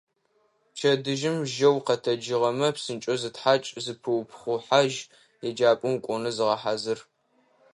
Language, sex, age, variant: Adyghe, male, under 19, Адыгабзэ (Кирил, пстэумэ зэдыряе)